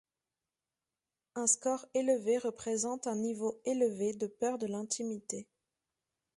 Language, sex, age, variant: French, female, 30-39, Français de métropole